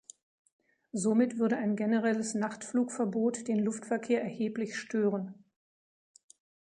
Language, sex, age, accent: German, female, 60-69, Deutschland Deutsch